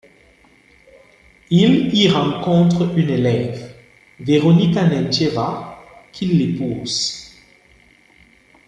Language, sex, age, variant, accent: French, male, 19-29, Français d'Afrique subsaharienne et des îles africaines, Français du Cameroun